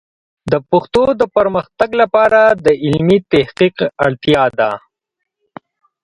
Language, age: Pashto, 30-39